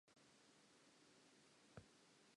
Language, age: Southern Sotho, 19-29